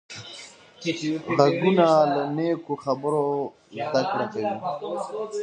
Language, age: Pashto, 19-29